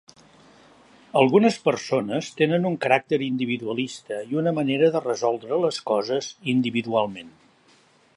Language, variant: Catalan, Central